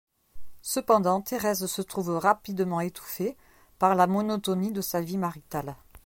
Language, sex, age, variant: French, female, 50-59, Français de métropole